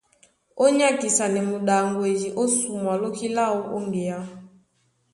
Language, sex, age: Duala, female, 19-29